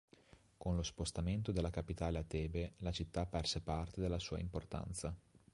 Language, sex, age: Italian, male, 30-39